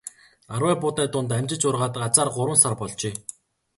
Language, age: Mongolian, 19-29